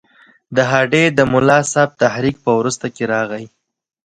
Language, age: Pashto, 19-29